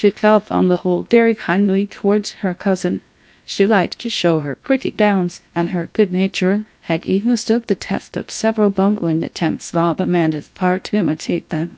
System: TTS, GlowTTS